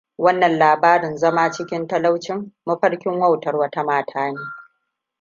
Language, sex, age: Hausa, female, 30-39